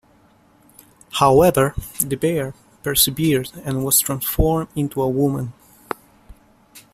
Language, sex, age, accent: English, male, 19-29, United States English